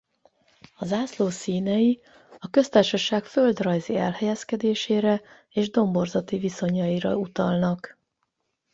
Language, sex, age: Hungarian, female, 50-59